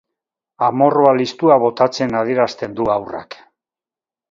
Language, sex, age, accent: Basque, male, 60-69, Mendebalekoa (Araba, Bizkaia, Gipuzkoako mendebaleko herri batzuk)